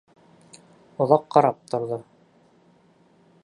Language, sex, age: Bashkir, male, 30-39